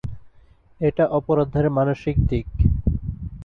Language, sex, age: Bengali, male, 19-29